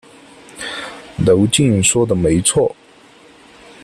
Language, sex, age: Chinese, male, 19-29